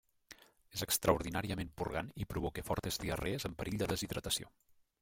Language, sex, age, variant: Catalan, male, 30-39, Nord-Occidental